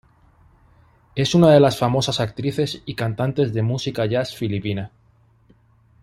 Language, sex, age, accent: Spanish, male, 30-39, España: Norte peninsular (Asturias, Castilla y León, Cantabria, País Vasco, Navarra, Aragón, La Rioja, Guadalajara, Cuenca)